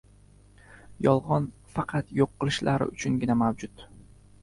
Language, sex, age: Uzbek, male, 19-29